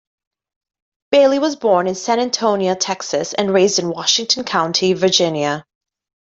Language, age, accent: English, 30-39, England English